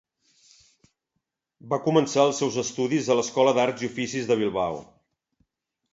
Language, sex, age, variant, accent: Catalan, male, 50-59, Central, central